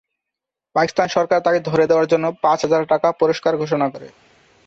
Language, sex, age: Bengali, male, 19-29